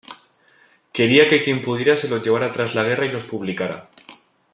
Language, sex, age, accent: Spanish, male, 19-29, España: Centro-Sur peninsular (Madrid, Toledo, Castilla-La Mancha)